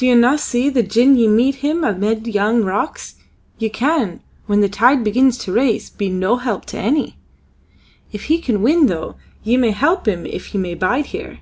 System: none